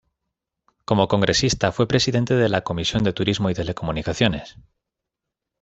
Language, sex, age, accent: Spanish, male, 19-29, España: Norte peninsular (Asturias, Castilla y León, Cantabria, País Vasco, Navarra, Aragón, La Rioja, Guadalajara, Cuenca)